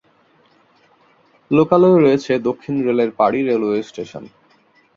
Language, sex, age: Bengali, male, 19-29